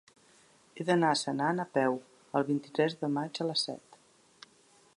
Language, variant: Catalan, Central